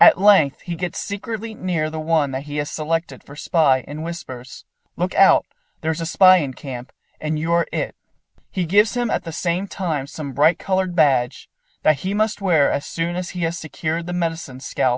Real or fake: real